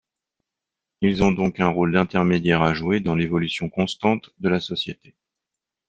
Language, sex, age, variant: French, male, 40-49, Français de métropole